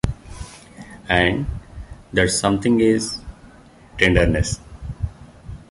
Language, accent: English, India and South Asia (India, Pakistan, Sri Lanka)